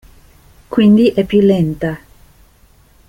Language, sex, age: Italian, female, 50-59